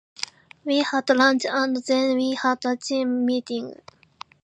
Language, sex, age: English, female, 19-29